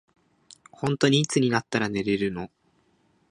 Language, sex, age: Japanese, male, 19-29